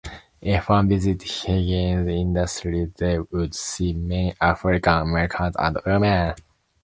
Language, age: English, 19-29